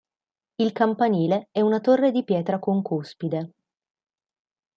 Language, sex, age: Italian, female, 19-29